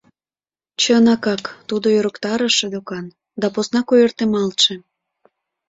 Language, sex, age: Mari, female, 19-29